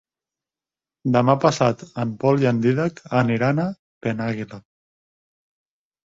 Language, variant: Catalan, Central